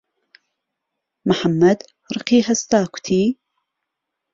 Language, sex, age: Central Kurdish, female, 30-39